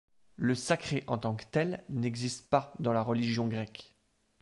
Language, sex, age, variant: French, male, 30-39, Français de métropole